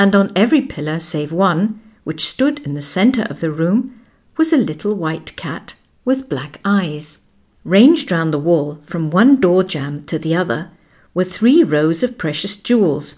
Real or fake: real